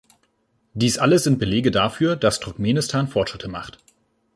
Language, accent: German, Deutschland Deutsch